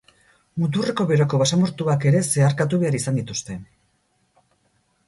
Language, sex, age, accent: Basque, female, 40-49, Erdialdekoa edo Nafarra (Gipuzkoa, Nafarroa)